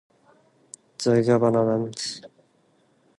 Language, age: English, 19-29